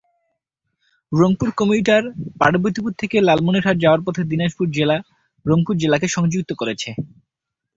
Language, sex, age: Bengali, male, 19-29